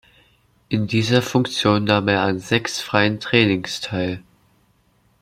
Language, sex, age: German, male, under 19